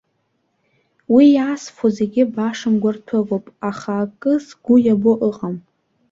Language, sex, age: Abkhazian, female, under 19